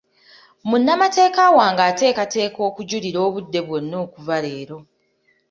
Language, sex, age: Ganda, female, 19-29